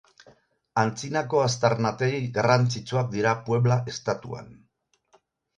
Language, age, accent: Basque, 60-69, Erdialdekoa edo Nafarra (Gipuzkoa, Nafarroa)